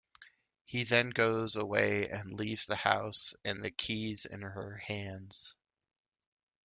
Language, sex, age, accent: English, male, 30-39, United States English